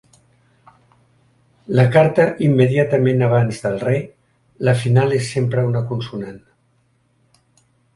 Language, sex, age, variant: Catalan, male, 70-79, Central